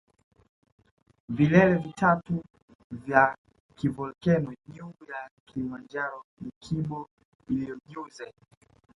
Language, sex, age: Swahili, male, 19-29